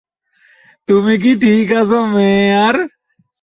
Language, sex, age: Bengali, male, 19-29